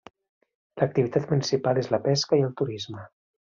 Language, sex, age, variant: Catalan, male, 40-49, Central